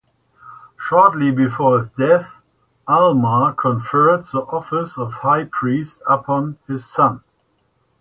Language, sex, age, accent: English, male, 50-59, United States English